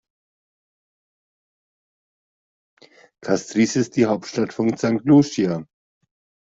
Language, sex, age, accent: German, male, 50-59, Deutschland Deutsch